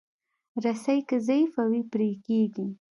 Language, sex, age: Pashto, female, 19-29